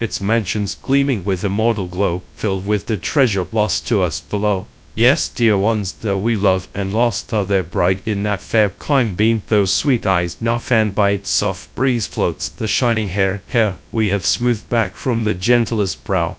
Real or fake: fake